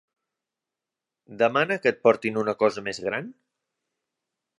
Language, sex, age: Catalan, male, 30-39